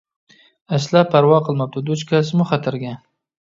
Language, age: Uyghur, 40-49